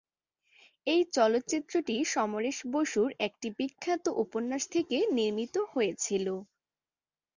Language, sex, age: Bengali, female, under 19